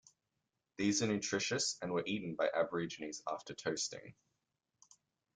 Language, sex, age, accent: English, male, under 19, Australian English